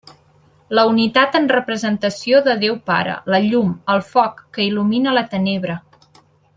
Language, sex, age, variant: Catalan, female, 19-29, Central